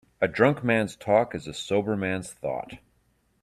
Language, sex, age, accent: English, male, 50-59, United States English